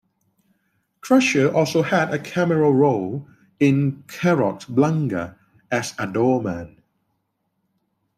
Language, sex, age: English, male, 30-39